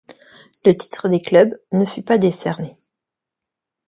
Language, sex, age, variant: French, female, 30-39, Français de métropole